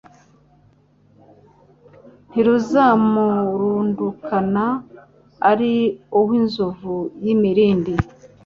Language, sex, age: Kinyarwanda, male, 19-29